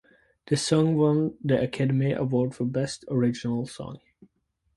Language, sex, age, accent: English, male, under 19, United States English